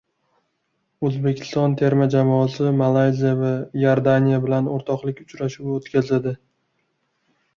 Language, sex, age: Uzbek, male, 19-29